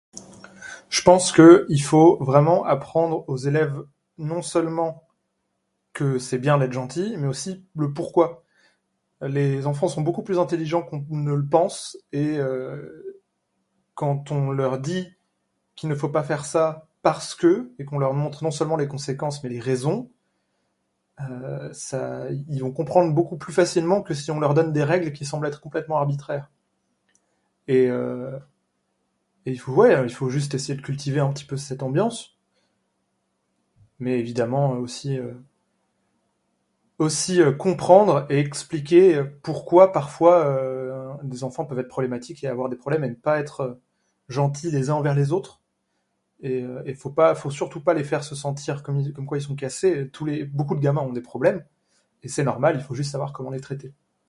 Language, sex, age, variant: French, male, 19-29, Français de métropole